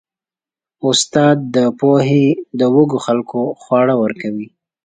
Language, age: Pashto, 19-29